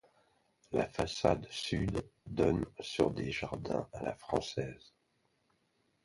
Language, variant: French, Français de métropole